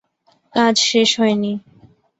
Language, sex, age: Bengali, female, 19-29